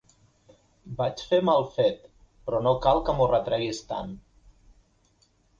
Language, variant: Catalan, Central